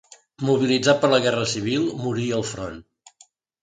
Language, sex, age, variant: Catalan, male, 60-69, Central